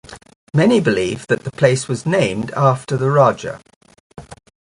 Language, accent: English, England English